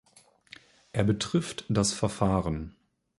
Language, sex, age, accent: German, male, 19-29, Deutschland Deutsch